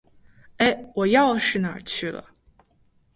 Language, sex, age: Chinese, female, 19-29